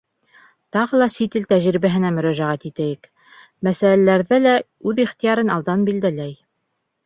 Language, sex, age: Bashkir, female, 30-39